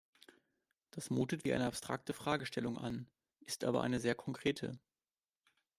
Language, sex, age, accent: German, male, 19-29, Deutschland Deutsch